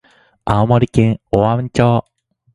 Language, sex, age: Japanese, male, 19-29